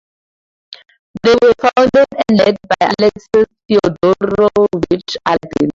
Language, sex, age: English, female, 19-29